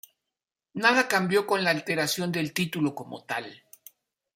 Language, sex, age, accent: Spanish, male, 50-59, México